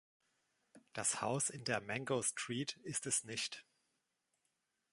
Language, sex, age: German, male, 30-39